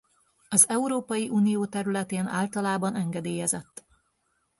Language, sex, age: Hungarian, female, 40-49